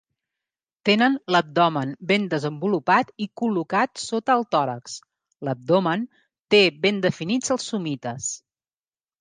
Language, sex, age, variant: Catalan, female, 40-49, Central